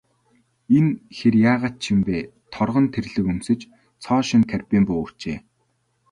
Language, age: Mongolian, 19-29